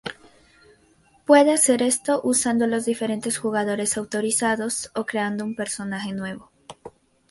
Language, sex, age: Spanish, female, 19-29